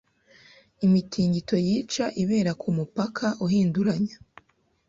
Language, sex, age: Kinyarwanda, female, 19-29